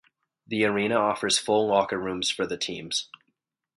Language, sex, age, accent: English, male, 19-29, United States English